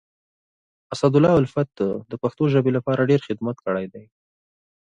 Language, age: Pashto, 19-29